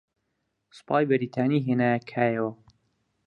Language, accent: Central Kurdish, سۆرانی